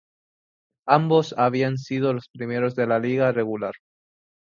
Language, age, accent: Spanish, 19-29, España: Islas Canarias